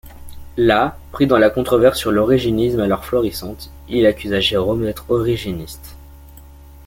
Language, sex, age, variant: French, male, under 19, Français de métropole